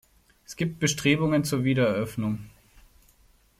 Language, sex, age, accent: German, male, 40-49, Deutschland Deutsch